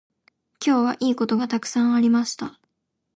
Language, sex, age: Japanese, female, under 19